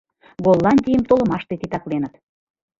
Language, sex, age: Mari, female, 40-49